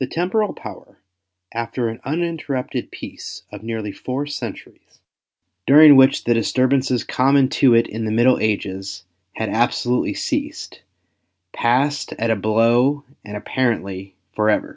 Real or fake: real